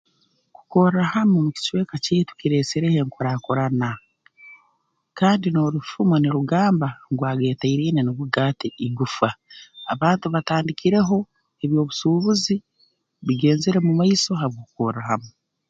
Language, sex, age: Tooro, female, 40-49